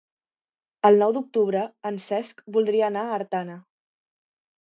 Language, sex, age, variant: Catalan, female, under 19, Central